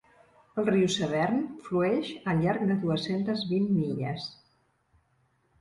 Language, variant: Catalan, Central